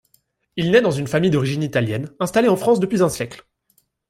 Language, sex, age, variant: French, male, 19-29, Français de métropole